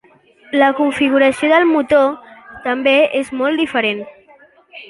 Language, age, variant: Catalan, under 19, Central